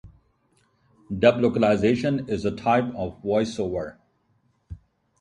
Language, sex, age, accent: English, male, 40-49, India and South Asia (India, Pakistan, Sri Lanka)